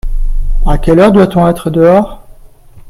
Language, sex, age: French, male, 40-49